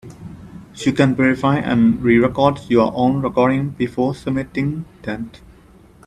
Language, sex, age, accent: English, male, 19-29, United States English